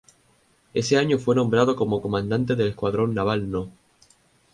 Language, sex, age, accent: Spanish, male, 19-29, España: Islas Canarias